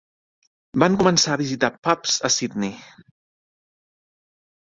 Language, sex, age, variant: Catalan, male, 30-39, Central